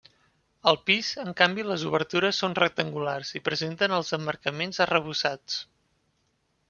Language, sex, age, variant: Catalan, male, 19-29, Central